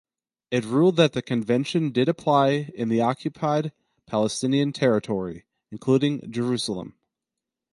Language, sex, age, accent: English, male, 30-39, United States English